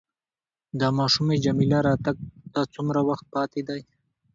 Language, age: Pashto, 19-29